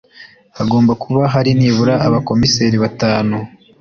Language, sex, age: Kinyarwanda, male, 19-29